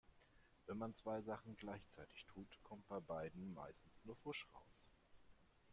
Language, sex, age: German, male, 50-59